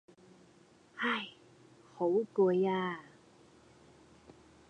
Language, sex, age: Cantonese, female, 30-39